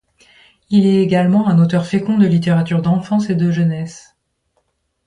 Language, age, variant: French, 30-39, Français de métropole